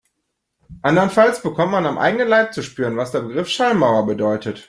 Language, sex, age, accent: German, male, 30-39, Deutschland Deutsch